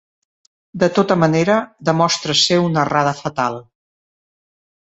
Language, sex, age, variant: Catalan, female, 50-59, Central